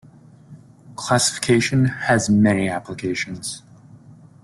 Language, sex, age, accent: English, male, 19-29, United States English